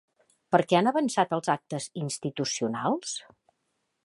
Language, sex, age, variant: Catalan, female, 50-59, Central